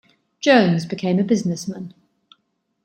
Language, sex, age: English, female, 50-59